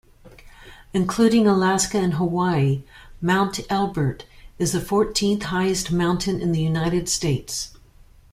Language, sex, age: English, female, 40-49